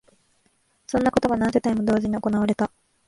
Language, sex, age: Japanese, female, 19-29